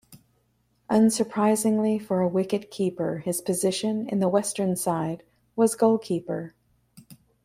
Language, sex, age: English, female, 40-49